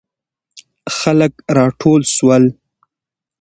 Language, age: Pashto, 19-29